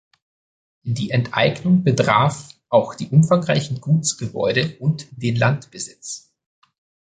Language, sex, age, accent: German, male, 30-39, Österreichisches Deutsch